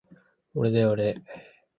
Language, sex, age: Japanese, male, 19-29